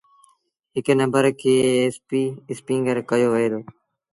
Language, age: Sindhi Bhil, 19-29